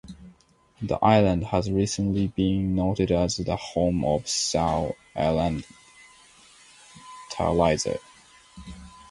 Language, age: English, 19-29